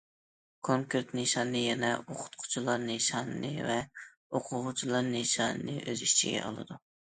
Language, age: Uyghur, 19-29